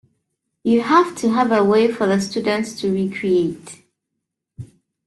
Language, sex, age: English, female, 30-39